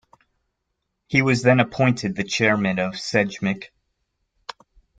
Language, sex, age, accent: English, male, 30-39, United States English